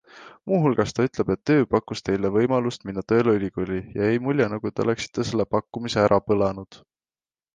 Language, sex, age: Estonian, male, 19-29